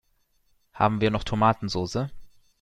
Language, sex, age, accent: German, male, 19-29, Deutschland Deutsch